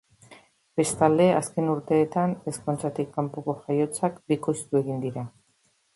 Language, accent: Basque, Erdialdekoa edo Nafarra (Gipuzkoa, Nafarroa)